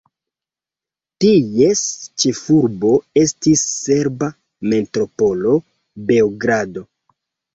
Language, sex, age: Esperanto, male, 30-39